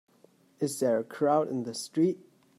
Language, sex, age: English, male, 19-29